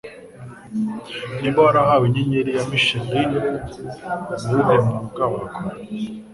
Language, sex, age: Kinyarwanda, male, 19-29